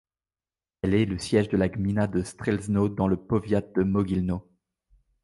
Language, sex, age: French, male, 19-29